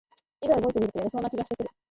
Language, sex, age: Japanese, female, under 19